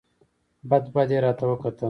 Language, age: Pashto, 30-39